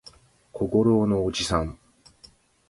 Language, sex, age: Japanese, male, 50-59